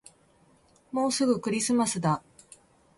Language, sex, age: Japanese, female, 30-39